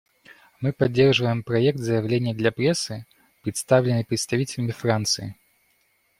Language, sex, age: Russian, male, 19-29